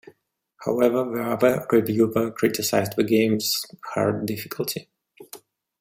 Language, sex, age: English, male, 30-39